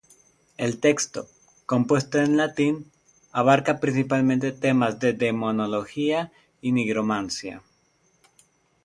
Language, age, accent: Spanish, 19-29, Andino-Pacífico: Colombia, Perú, Ecuador, oeste de Bolivia y Venezuela andina